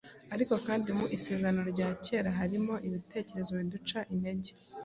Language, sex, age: Kinyarwanda, female, 19-29